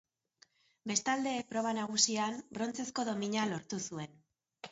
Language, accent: Basque, Erdialdekoa edo Nafarra (Gipuzkoa, Nafarroa)